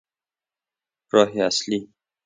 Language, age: Persian, 30-39